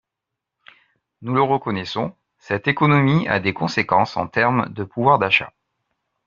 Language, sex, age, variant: French, male, 50-59, Français de métropole